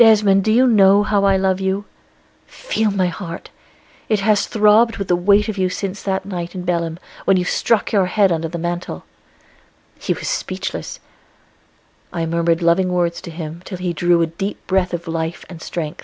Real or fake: real